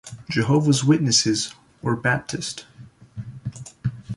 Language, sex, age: English, male, 19-29